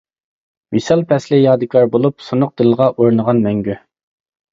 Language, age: Uyghur, 19-29